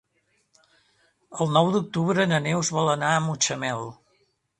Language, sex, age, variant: Catalan, male, 60-69, Central